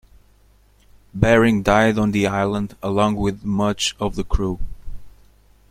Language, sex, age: English, male, 30-39